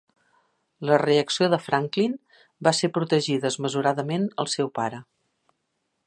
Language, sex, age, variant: Catalan, female, 60-69, Central